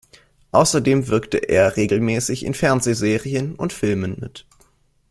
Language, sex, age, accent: German, male, 19-29, Deutschland Deutsch